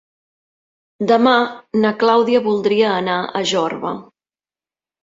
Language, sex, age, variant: Catalan, female, 40-49, Central